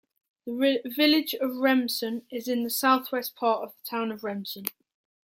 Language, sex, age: English, male, under 19